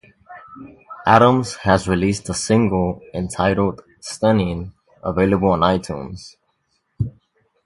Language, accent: English, United States English